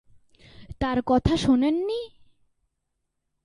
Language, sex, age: Bengali, male, under 19